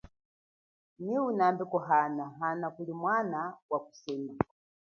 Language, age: Chokwe, 40-49